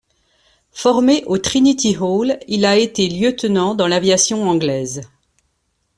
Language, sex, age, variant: French, female, 50-59, Français de métropole